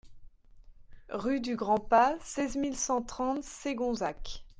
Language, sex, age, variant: French, male, 30-39, Français de métropole